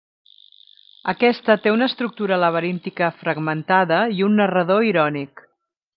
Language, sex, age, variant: Catalan, female, 40-49, Central